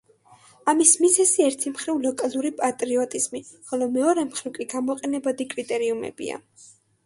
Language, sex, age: Georgian, female, under 19